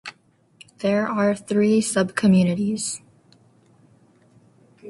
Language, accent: English, United States English